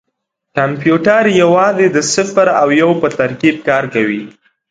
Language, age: Pashto, 19-29